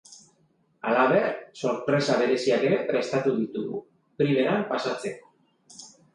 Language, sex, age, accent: Basque, male, 40-49, Mendebalekoa (Araba, Bizkaia, Gipuzkoako mendebaleko herri batzuk)